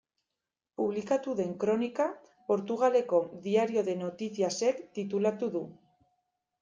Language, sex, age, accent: Basque, female, 19-29, Erdialdekoa edo Nafarra (Gipuzkoa, Nafarroa)